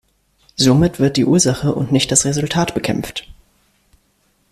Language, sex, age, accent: German, male, 19-29, Deutschland Deutsch